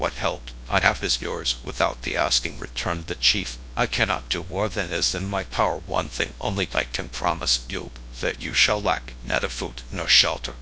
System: TTS, GradTTS